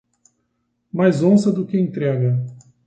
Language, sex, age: Portuguese, male, 60-69